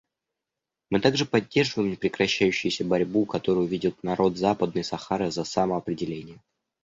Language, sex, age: Russian, male, under 19